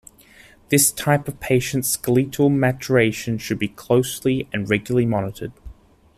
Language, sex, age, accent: English, male, 19-29, Australian English